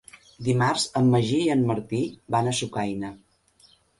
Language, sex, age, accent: Catalan, female, 50-59, nord-oriental